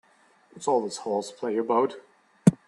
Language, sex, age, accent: English, male, 30-39, England English